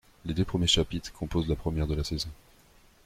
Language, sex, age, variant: French, male, 19-29, Français de métropole